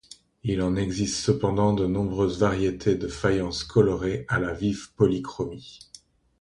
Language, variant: French, Français d'Europe